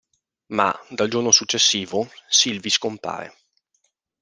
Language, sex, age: Italian, male, 19-29